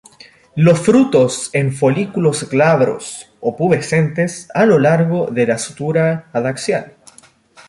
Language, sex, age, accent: Spanish, male, 19-29, Chileno: Chile, Cuyo